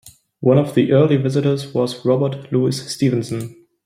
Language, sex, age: English, male, 19-29